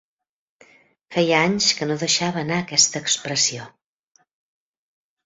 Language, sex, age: Catalan, female, 60-69